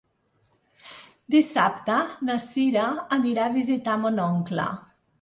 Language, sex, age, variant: Catalan, female, 60-69, Central